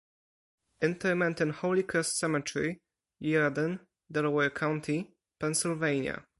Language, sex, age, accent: English, male, under 19, polish